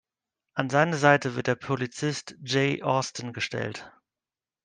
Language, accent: German, Deutschland Deutsch